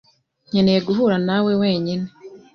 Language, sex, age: Kinyarwanda, female, 19-29